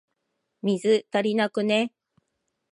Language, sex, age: Japanese, female, 50-59